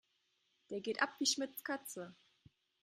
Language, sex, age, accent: German, female, 19-29, Deutschland Deutsch